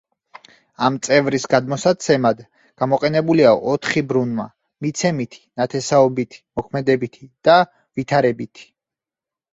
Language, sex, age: Georgian, male, 30-39